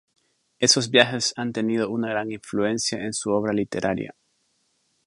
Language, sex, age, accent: Spanish, male, 40-49, América central